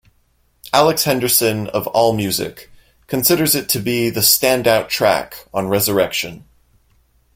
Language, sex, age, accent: English, male, 19-29, United States English